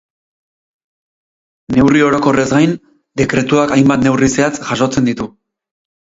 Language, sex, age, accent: Basque, male, 30-39, Erdialdekoa edo Nafarra (Gipuzkoa, Nafarroa)